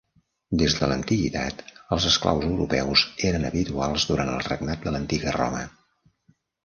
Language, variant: Catalan, Central